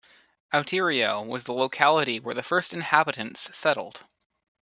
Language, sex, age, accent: English, male, under 19, United States English